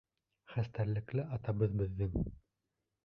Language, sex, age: Bashkir, male, 19-29